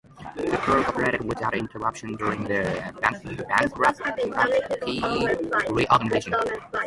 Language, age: English, 19-29